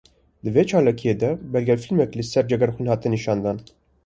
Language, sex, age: Kurdish, male, 19-29